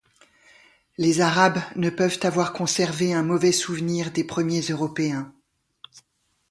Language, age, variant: French, 60-69, Français de métropole